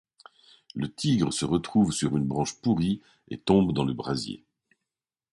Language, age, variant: French, 50-59, Français de métropole